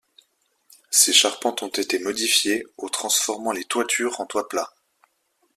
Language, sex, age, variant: French, male, 19-29, Français de métropole